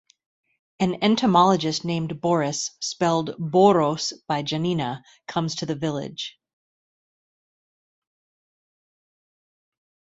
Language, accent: English, United States English